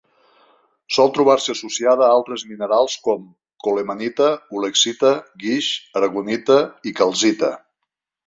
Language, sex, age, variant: Catalan, male, 50-59, Nord-Occidental